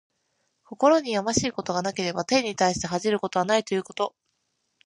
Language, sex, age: Japanese, female, 19-29